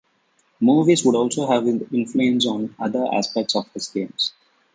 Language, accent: English, India and South Asia (India, Pakistan, Sri Lanka)